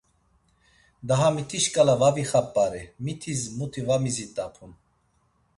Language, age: Laz, 40-49